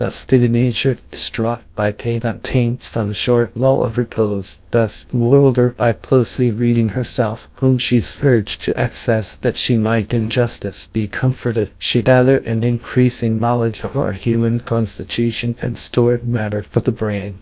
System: TTS, GlowTTS